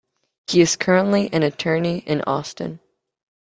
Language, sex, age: English, male, under 19